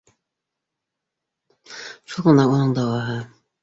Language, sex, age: Bashkir, female, 60-69